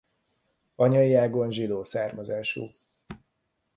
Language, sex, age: Hungarian, male, 50-59